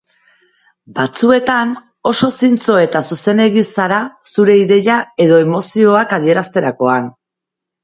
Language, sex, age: Basque, female, 40-49